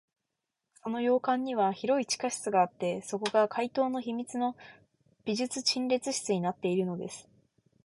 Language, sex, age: Japanese, female, 19-29